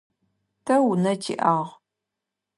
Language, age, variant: Adyghe, 40-49, Адыгабзэ (Кирил, пстэумэ зэдыряе)